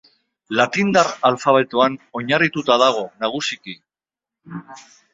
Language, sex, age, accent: Basque, male, 50-59, Mendebalekoa (Araba, Bizkaia, Gipuzkoako mendebaleko herri batzuk)